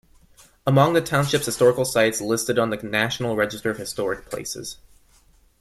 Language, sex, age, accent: English, male, 19-29, United States English